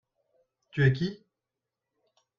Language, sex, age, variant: French, male, 40-49, Français de métropole